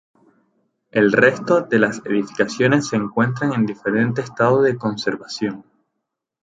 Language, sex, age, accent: Spanish, male, 19-29, España: Islas Canarias